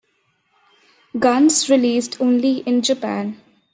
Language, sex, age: English, female, under 19